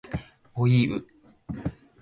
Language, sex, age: Japanese, male, under 19